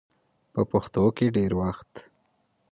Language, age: Pashto, 19-29